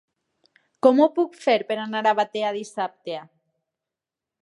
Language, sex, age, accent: Catalan, female, 40-49, valencià